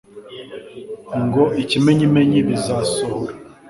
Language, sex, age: Kinyarwanda, male, 19-29